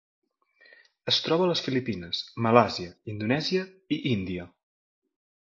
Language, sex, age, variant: Catalan, male, 19-29, Central